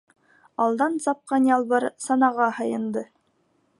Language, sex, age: Bashkir, female, 19-29